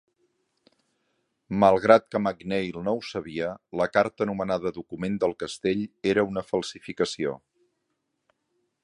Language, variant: Catalan, Central